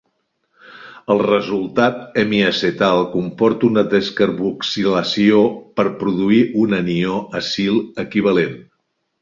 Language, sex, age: Catalan, male, 60-69